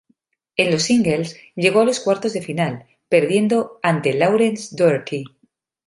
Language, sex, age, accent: Spanish, female, 40-49, España: Norte peninsular (Asturias, Castilla y León, Cantabria, País Vasco, Navarra, Aragón, La Rioja, Guadalajara, Cuenca)